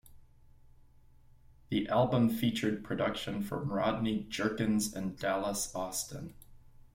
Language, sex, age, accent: English, male, 50-59, United States English